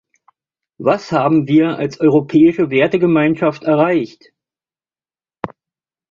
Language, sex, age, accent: German, male, 50-59, Deutschland Deutsch